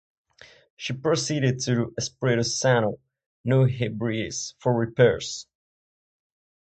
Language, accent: English, Czech